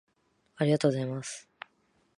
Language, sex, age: Japanese, female, 19-29